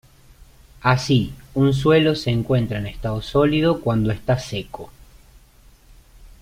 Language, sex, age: Spanish, male, 30-39